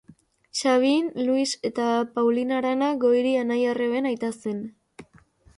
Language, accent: Basque, Mendebalekoa (Araba, Bizkaia, Gipuzkoako mendebaleko herri batzuk)